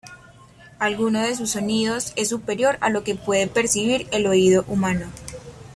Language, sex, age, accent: Spanish, female, 19-29, Andino-Pacífico: Colombia, Perú, Ecuador, oeste de Bolivia y Venezuela andina